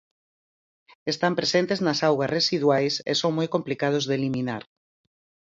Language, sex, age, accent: Galician, female, 40-49, Oriental (común en zona oriental)